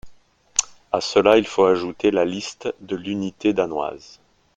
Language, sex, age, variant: French, male, 30-39, Français de métropole